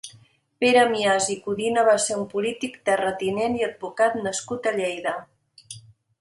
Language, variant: Catalan, Central